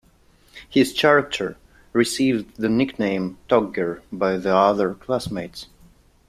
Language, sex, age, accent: English, male, 19-29, Canadian English